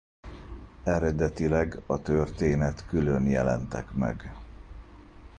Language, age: Hungarian, 40-49